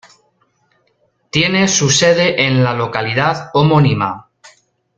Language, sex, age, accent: Spanish, male, 40-49, España: Centro-Sur peninsular (Madrid, Toledo, Castilla-La Mancha)